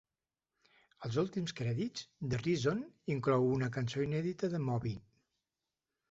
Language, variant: Catalan, Central